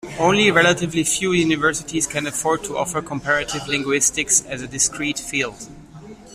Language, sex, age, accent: English, male, 30-39, Singaporean English